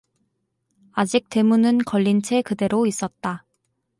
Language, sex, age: Korean, female, 19-29